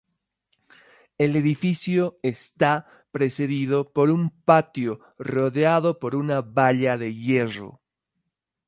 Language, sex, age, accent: Spanish, male, 30-39, Andino-Pacífico: Colombia, Perú, Ecuador, oeste de Bolivia y Venezuela andina